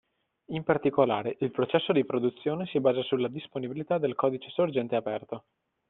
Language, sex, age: Italian, male, 19-29